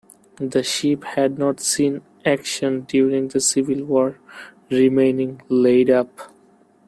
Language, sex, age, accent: English, male, 19-29, India and South Asia (India, Pakistan, Sri Lanka)